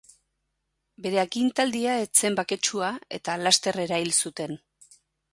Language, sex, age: Basque, female, 40-49